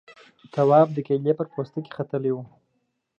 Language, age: Pashto, 19-29